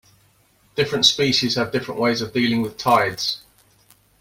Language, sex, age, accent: English, male, 40-49, England English